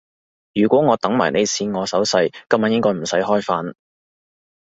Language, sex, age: Cantonese, male, 19-29